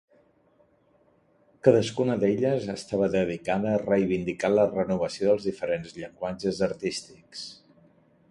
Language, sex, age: Catalan, male, 50-59